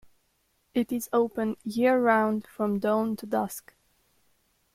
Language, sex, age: English, female, 19-29